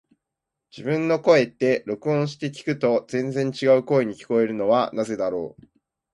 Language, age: Japanese, 19-29